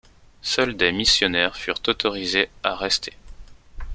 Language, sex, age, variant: French, male, 30-39, Français de métropole